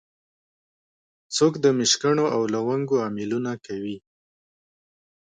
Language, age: Pashto, 19-29